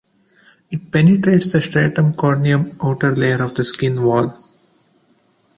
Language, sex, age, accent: English, male, 30-39, India and South Asia (India, Pakistan, Sri Lanka)